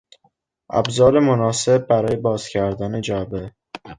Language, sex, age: Persian, male, under 19